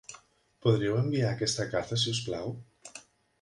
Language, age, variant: Catalan, 40-49, Nord-Occidental